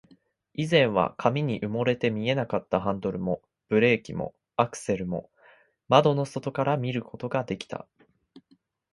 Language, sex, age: Japanese, male, under 19